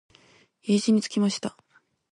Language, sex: Japanese, female